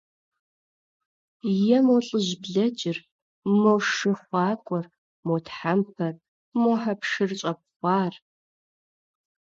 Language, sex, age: Russian, female, 30-39